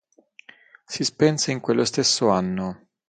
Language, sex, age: Italian, male, 30-39